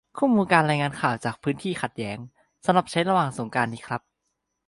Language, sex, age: Thai, male, 19-29